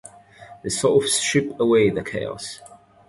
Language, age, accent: English, 19-29, England English